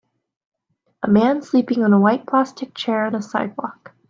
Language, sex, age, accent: English, female, 19-29, United States English